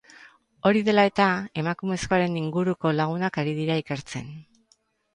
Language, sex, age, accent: Basque, female, 50-59, Erdialdekoa edo Nafarra (Gipuzkoa, Nafarroa)